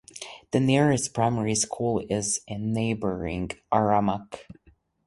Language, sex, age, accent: English, male, 19-29, United States English